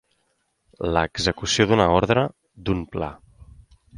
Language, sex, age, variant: Catalan, male, 19-29, Central